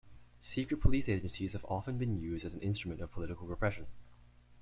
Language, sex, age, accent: English, male, under 19, Canadian English